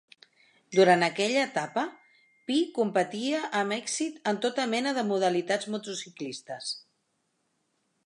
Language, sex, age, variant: Catalan, female, 50-59, Central